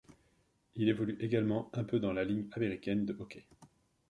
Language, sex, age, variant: French, male, 40-49, Français de métropole